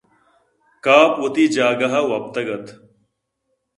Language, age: Eastern Balochi, 30-39